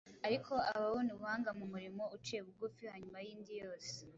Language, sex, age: Kinyarwanda, female, 19-29